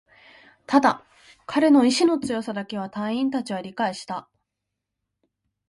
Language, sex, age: Japanese, female, under 19